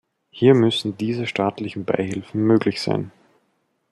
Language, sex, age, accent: German, male, 19-29, Österreichisches Deutsch